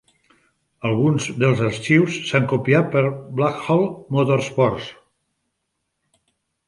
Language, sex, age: Catalan, male, 60-69